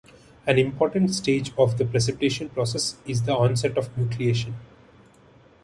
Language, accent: English, India and South Asia (India, Pakistan, Sri Lanka)